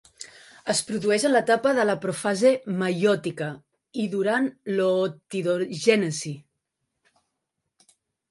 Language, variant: Catalan, Central